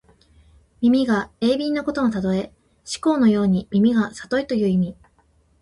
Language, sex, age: Japanese, female, 19-29